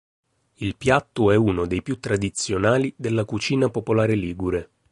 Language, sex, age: Italian, male, 30-39